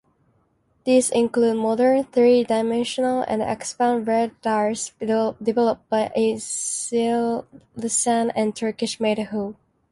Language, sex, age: English, female, 19-29